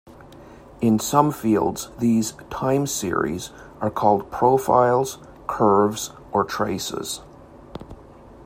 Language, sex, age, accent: English, male, 40-49, Canadian English